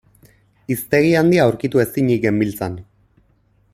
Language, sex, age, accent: Basque, male, 30-39, Erdialdekoa edo Nafarra (Gipuzkoa, Nafarroa)